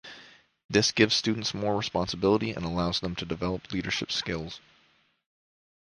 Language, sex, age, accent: English, male, 19-29, United States English